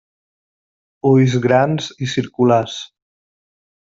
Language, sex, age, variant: Catalan, male, 30-39, Central